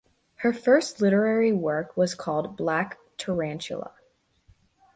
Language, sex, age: English, female, under 19